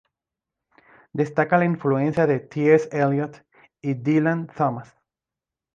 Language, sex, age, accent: Spanish, male, 30-39, Caribe: Cuba, Venezuela, Puerto Rico, República Dominicana, Panamá, Colombia caribeña, México caribeño, Costa del golfo de México